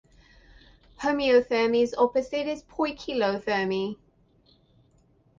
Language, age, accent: English, 30-39, United States English; England English